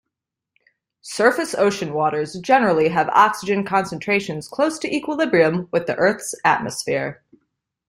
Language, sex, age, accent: English, female, 19-29, United States English